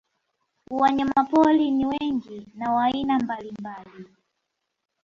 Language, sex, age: Swahili, female, 19-29